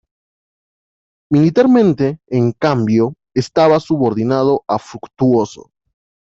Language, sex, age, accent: Spanish, male, 19-29, Andino-Pacífico: Colombia, Perú, Ecuador, oeste de Bolivia y Venezuela andina